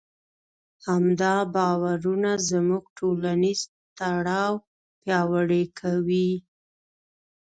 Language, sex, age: Pashto, female, 19-29